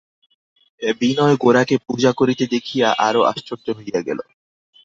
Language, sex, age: Bengali, male, 19-29